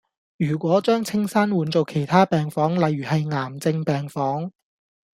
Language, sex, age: Cantonese, male, 19-29